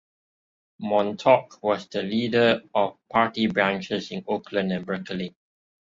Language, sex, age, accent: English, male, 30-39, Malaysian English